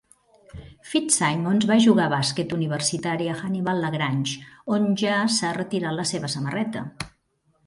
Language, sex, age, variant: Catalan, male, 60-69, Central